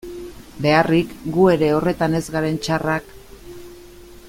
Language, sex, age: Basque, female, 50-59